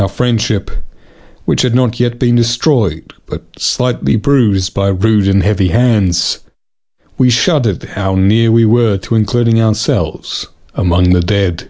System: none